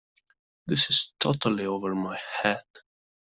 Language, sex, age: English, male, 19-29